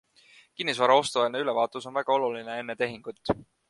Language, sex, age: Estonian, male, 19-29